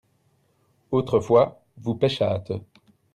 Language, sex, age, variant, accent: French, male, 30-39, Français d'Europe, Français de Belgique